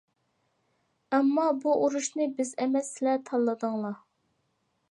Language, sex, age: Uyghur, female, 19-29